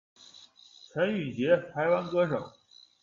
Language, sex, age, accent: Chinese, male, 19-29, 出生地：辽宁省